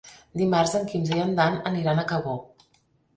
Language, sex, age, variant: Catalan, female, 50-59, Central